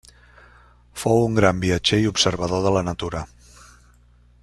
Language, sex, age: Catalan, male, 60-69